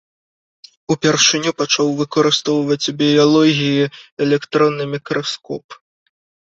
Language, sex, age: Belarusian, male, 19-29